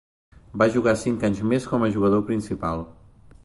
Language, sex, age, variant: Catalan, male, 30-39, Central